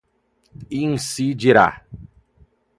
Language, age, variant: Portuguese, 30-39, Portuguese (Brasil)